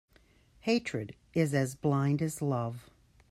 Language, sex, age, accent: English, female, 60-69, United States English